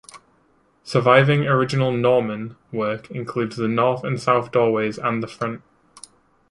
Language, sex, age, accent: English, male, 19-29, England English